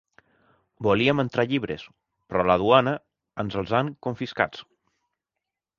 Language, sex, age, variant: Catalan, male, 30-39, Central